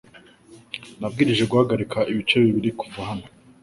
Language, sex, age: Kinyarwanda, male, 19-29